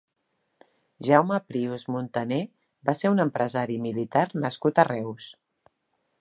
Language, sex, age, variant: Catalan, female, 40-49, Central